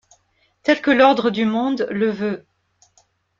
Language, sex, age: French, female, 50-59